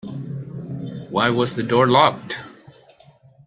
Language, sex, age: English, male, 40-49